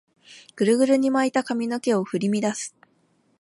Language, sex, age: Japanese, female, 19-29